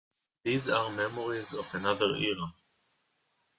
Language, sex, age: English, male, 19-29